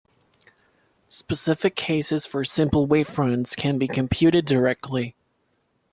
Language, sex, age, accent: English, male, 19-29, United States English